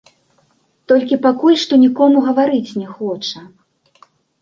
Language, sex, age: Belarusian, female, 19-29